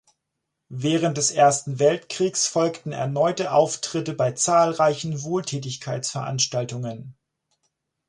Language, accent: German, Deutschland Deutsch